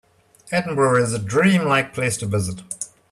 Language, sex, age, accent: English, male, 40-49, Southern African (South Africa, Zimbabwe, Namibia)